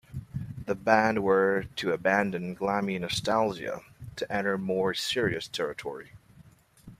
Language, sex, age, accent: English, male, 30-39, England English